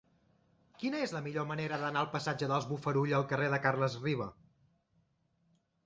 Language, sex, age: Catalan, male, 30-39